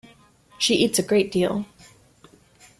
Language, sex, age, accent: English, female, 30-39, United States English